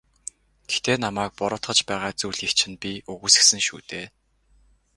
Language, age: Mongolian, 19-29